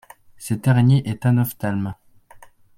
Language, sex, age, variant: French, male, under 19, Français de métropole